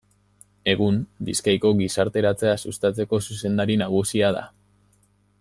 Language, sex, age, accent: Basque, male, 19-29, Mendebalekoa (Araba, Bizkaia, Gipuzkoako mendebaleko herri batzuk)